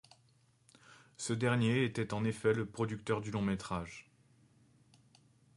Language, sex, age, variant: French, male, 30-39, Français de métropole